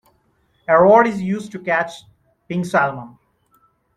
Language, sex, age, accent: English, male, 30-39, India and South Asia (India, Pakistan, Sri Lanka)